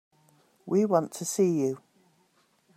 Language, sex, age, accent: English, female, 50-59, England English